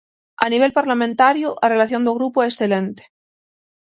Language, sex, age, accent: Galician, female, 19-29, Oriental (común en zona oriental); Normativo (estándar)